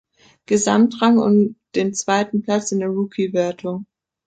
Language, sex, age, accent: German, female, 19-29, Deutschland Deutsch